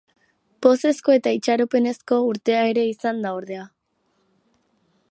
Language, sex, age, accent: Basque, female, under 19, Erdialdekoa edo Nafarra (Gipuzkoa, Nafarroa)